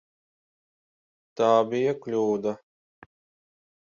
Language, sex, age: Latvian, male, 30-39